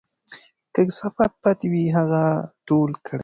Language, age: Pashto, 19-29